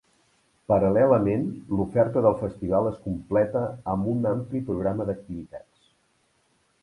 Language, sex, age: Catalan, male, 50-59